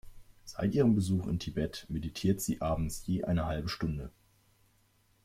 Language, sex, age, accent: German, male, 19-29, Deutschland Deutsch